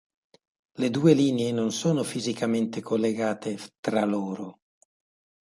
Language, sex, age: Italian, male, 60-69